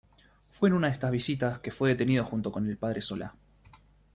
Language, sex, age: Spanish, male, 19-29